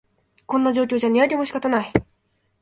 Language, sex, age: Japanese, female, 19-29